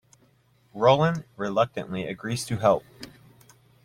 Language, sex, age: English, male, 19-29